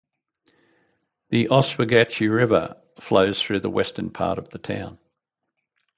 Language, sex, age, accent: English, male, 60-69, Australian English